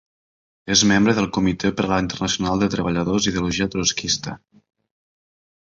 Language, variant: Catalan, Nord-Occidental